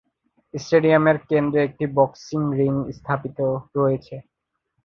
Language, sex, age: Bengali, male, 19-29